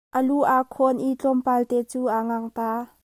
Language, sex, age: Hakha Chin, female, 19-29